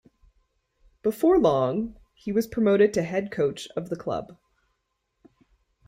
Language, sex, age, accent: English, female, 30-39, United States English